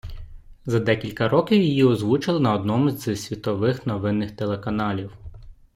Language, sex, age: Ukrainian, male, 19-29